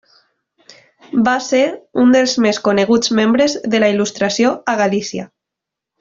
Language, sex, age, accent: Catalan, female, 19-29, valencià